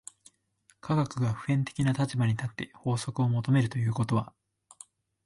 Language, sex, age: Japanese, male, 19-29